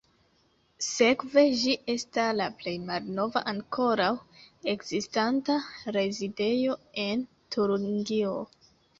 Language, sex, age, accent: Esperanto, female, 19-29, Internacia